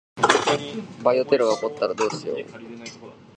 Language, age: Japanese, 19-29